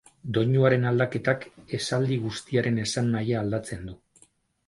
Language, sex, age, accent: Basque, male, 60-69, Mendebalekoa (Araba, Bizkaia, Gipuzkoako mendebaleko herri batzuk)